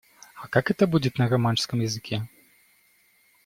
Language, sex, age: Russian, male, 19-29